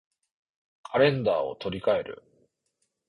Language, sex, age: Japanese, male, 40-49